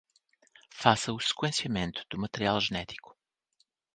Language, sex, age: Portuguese, male, 40-49